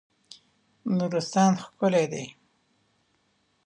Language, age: Pashto, 40-49